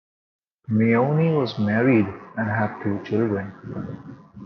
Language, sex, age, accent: English, male, 19-29, India and South Asia (India, Pakistan, Sri Lanka)